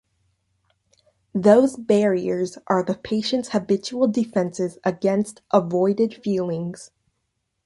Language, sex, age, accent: English, female, 19-29, United States English